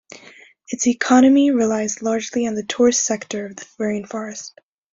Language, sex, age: English, female, under 19